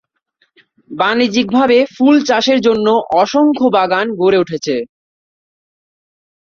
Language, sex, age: Bengali, male, 19-29